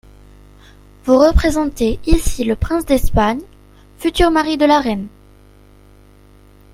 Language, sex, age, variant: French, female, under 19, Français de métropole